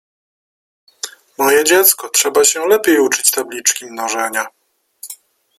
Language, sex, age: Polish, male, 30-39